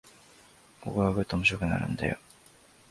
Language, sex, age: Japanese, male, 19-29